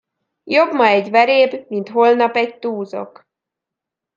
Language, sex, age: Hungarian, female, 19-29